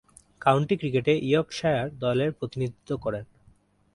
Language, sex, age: Bengali, male, 19-29